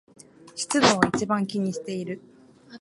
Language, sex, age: Japanese, female, 19-29